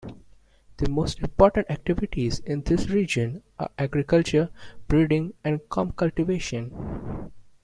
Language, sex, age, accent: English, male, 19-29, India and South Asia (India, Pakistan, Sri Lanka)